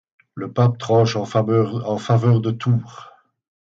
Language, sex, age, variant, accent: French, male, 60-69, Français d'Europe, Français de Belgique